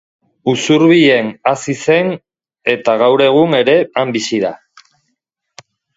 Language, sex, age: Basque, female, 40-49